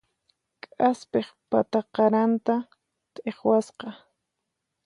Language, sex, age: Puno Quechua, female, 19-29